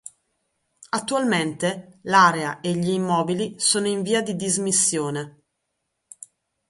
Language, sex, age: Italian, female, 30-39